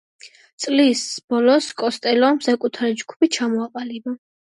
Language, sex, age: Georgian, female, under 19